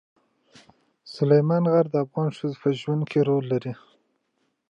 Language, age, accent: Pashto, 19-29, کندهاری لهجه